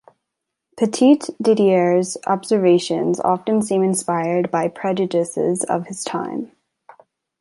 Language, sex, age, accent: English, female, 19-29, United States English